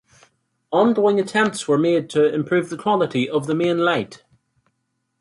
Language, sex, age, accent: English, male, 19-29, Northern Irish